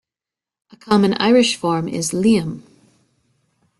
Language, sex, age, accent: English, female, 40-49, United States English